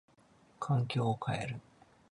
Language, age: Japanese, 30-39